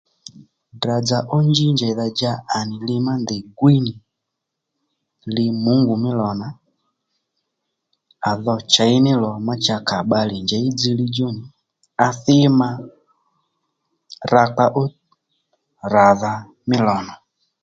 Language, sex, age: Lendu, male, 30-39